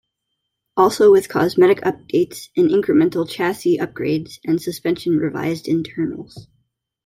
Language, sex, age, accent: English, female, 30-39, United States English